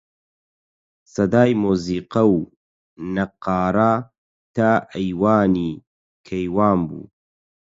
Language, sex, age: Central Kurdish, male, 30-39